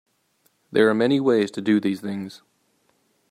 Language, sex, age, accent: English, male, 30-39, United States English